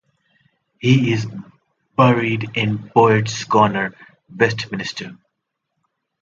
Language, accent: English, India and South Asia (India, Pakistan, Sri Lanka)